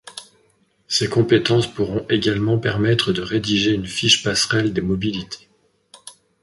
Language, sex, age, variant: French, male, 40-49, Français de métropole